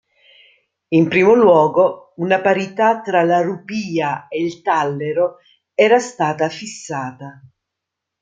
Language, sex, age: Italian, female, 50-59